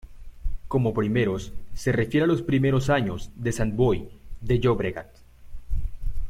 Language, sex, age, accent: Spanish, male, 19-29, México